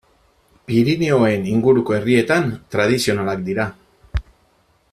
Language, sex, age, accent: Basque, male, 40-49, Erdialdekoa edo Nafarra (Gipuzkoa, Nafarroa)